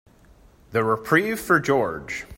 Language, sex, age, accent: English, male, 30-39, United States English